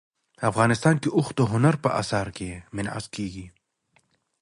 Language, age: Pashto, 19-29